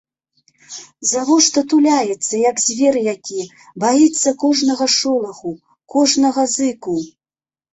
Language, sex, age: Belarusian, female, 50-59